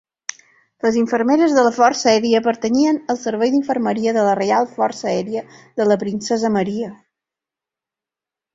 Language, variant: Catalan, Balear